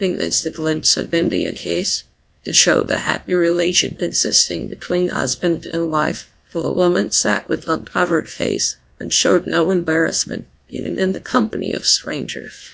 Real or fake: fake